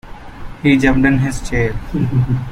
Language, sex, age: English, male, 19-29